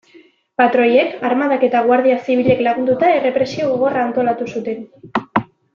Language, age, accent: Basque, under 19, Mendebalekoa (Araba, Bizkaia, Gipuzkoako mendebaleko herri batzuk)